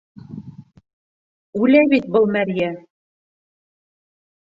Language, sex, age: Bashkir, female, 30-39